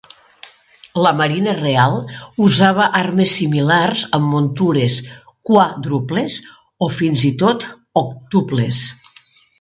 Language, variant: Catalan, Nord-Occidental